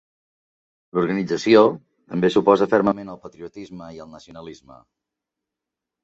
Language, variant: Catalan, Central